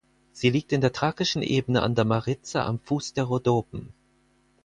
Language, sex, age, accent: German, male, 40-49, Deutschland Deutsch